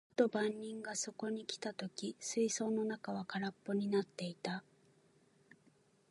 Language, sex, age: Japanese, female, 19-29